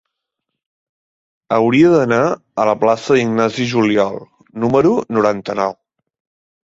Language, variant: Catalan, Central